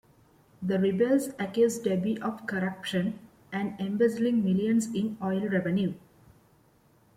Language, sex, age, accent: English, female, 19-29, India and South Asia (India, Pakistan, Sri Lanka)